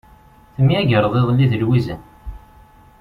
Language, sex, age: Kabyle, male, 19-29